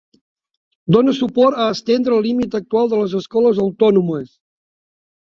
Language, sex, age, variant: Catalan, male, 60-69, Septentrional